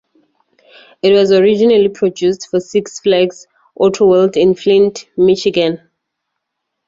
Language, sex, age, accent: English, female, 30-39, Southern African (South Africa, Zimbabwe, Namibia)